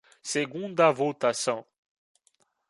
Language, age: Portuguese, 19-29